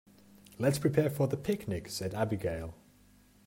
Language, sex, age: English, male, 19-29